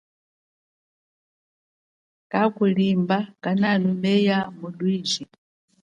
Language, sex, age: Chokwe, female, 40-49